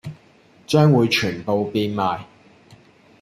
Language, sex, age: Cantonese, male, 30-39